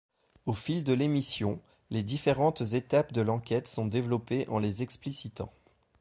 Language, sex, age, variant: French, male, 30-39, Français de métropole